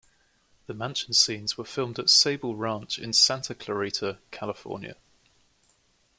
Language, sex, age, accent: English, male, 19-29, England English